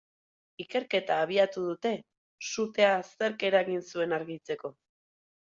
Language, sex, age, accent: Basque, female, 30-39, Erdialdekoa edo Nafarra (Gipuzkoa, Nafarroa)